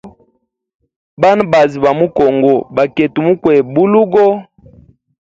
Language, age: Hemba, 19-29